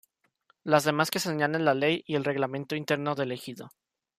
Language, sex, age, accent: Spanish, male, under 19, México